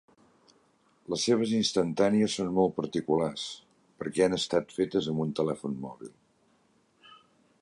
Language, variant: Catalan, Central